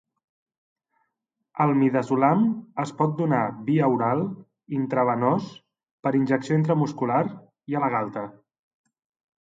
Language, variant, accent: Catalan, Central, central